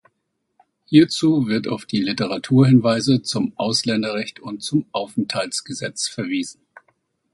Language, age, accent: German, 50-59, Deutschland Deutsch